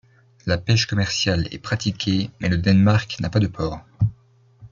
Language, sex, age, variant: French, male, 19-29, Français de métropole